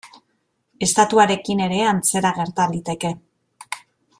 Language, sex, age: Basque, female, 30-39